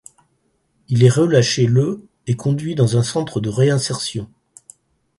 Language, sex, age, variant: French, male, 60-69, Français de métropole